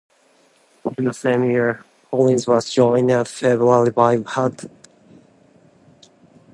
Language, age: English, 19-29